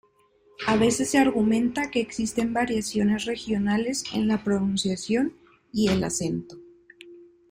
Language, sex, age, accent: Spanish, female, 19-29, México